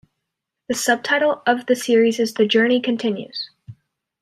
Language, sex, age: English, female, under 19